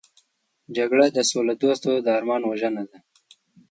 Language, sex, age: Pashto, male, 19-29